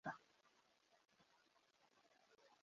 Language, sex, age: Swahili, female, 19-29